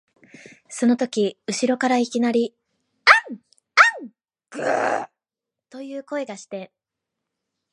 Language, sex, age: Japanese, female, 19-29